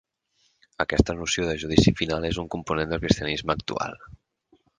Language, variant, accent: Catalan, Central, Barceloní